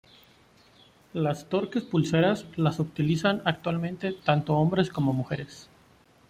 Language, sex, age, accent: Spanish, male, 19-29, México